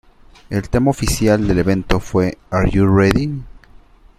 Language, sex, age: Spanish, male, 19-29